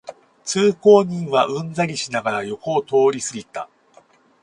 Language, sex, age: Japanese, male, 40-49